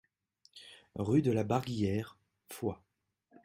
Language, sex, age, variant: French, male, 30-39, Français de métropole